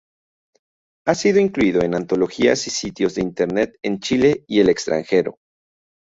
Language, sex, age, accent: Spanish, male, 19-29, México